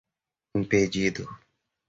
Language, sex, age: Portuguese, male, 30-39